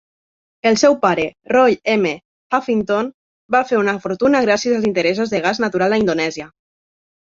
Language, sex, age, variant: Catalan, female, 19-29, Nord-Occidental